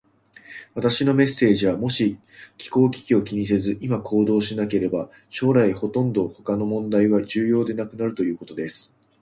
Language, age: Japanese, 30-39